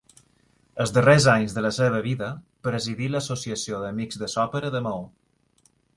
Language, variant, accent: Catalan, Balear, mallorquí